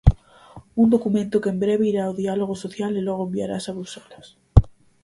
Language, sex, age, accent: Galician, female, under 19, Normativo (estándar)